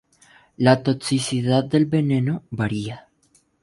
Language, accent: Spanish, Caribe: Cuba, Venezuela, Puerto Rico, República Dominicana, Panamá, Colombia caribeña, México caribeño, Costa del golfo de México